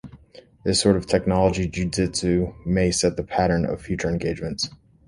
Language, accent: English, United States English